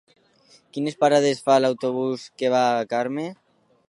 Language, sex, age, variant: Catalan, male, under 19, Alacantí